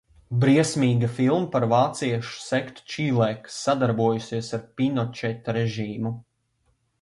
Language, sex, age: Latvian, male, 19-29